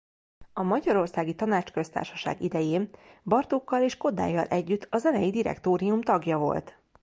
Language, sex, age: Hungarian, female, 19-29